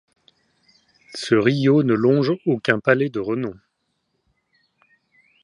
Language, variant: French, Français de métropole